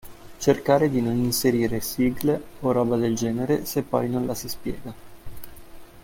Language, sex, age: Italian, male, 19-29